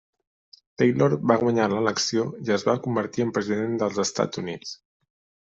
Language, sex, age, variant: Catalan, male, 19-29, Central